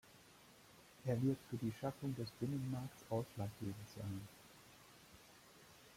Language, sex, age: German, male, 50-59